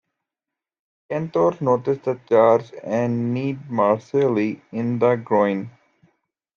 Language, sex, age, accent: English, male, 19-29, United States English